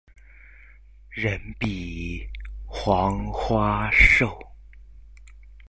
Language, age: Chinese, 19-29